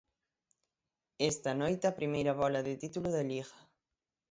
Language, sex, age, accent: Galician, male, 19-29, Atlántico (seseo e gheada); Normativo (estándar)